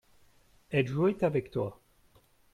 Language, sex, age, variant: French, male, 30-39, Français de métropole